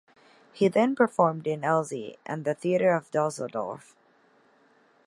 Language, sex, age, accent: English, female, 30-39, United States English